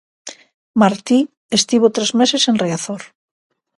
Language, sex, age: Galician, female, 50-59